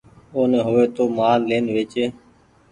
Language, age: Goaria, 19-29